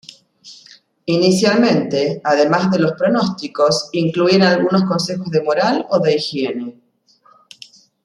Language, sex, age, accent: Spanish, female, 50-59, Rioplatense: Argentina, Uruguay, este de Bolivia, Paraguay